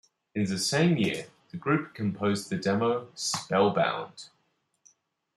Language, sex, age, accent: English, male, 30-39, Australian English